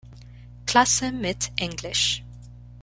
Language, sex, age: German, female, 19-29